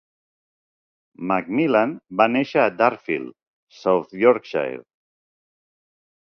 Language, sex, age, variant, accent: Catalan, male, 40-49, Central, central